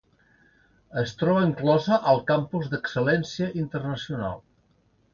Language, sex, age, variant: Catalan, male, 50-59, Central